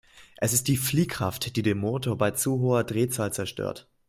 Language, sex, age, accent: German, male, 19-29, Deutschland Deutsch